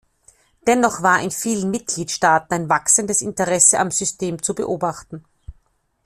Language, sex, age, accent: German, female, 50-59, Österreichisches Deutsch